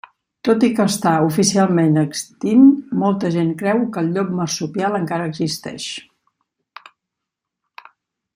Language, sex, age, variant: Catalan, female, 50-59, Central